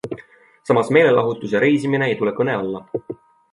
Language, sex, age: Estonian, male, 19-29